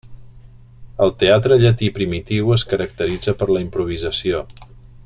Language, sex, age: Catalan, male, 50-59